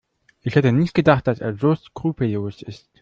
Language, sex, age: German, male, 19-29